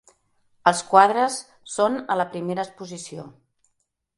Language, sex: Catalan, female